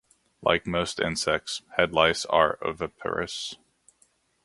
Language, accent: English, United States English